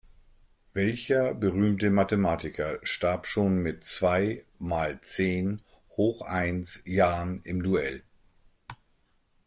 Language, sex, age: German, male, 50-59